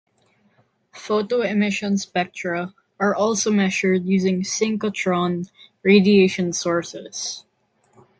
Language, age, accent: English, under 19, Filipino